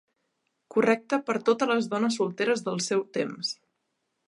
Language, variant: Catalan, Central